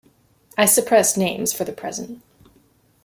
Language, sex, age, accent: English, female, 30-39, United States English